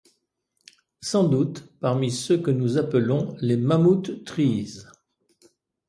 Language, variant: French, Français de métropole